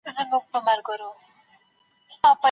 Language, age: Pashto, 30-39